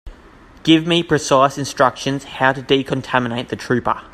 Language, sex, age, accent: English, male, 19-29, Australian English